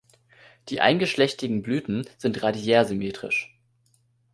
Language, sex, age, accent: German, male, 19-29, Deutschland Deutsch